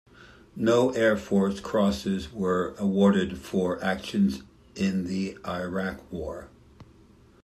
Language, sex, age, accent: English, male, 60-69, United States English